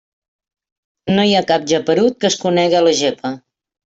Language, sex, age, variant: Catalan, female, 60-69, Central